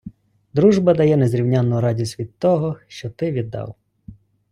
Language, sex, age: Ukrainian, male, 30-39